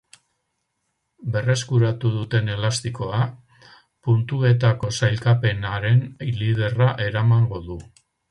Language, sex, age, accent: Basque, male, 70-79, Mendebalekoa (Araba, Bizkaia, Gipuzkoako mendebaleko herri batzuk)